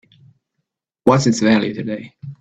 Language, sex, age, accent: English, male, 30-39, United States English